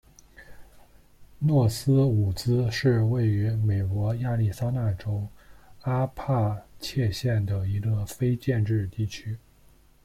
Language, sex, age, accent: Chinese, male, 19-29, 出生地：河南省